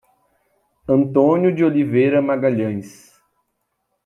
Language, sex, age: Portuguese, male, 19-29